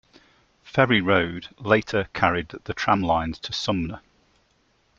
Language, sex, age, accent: English, male, 40-49, England English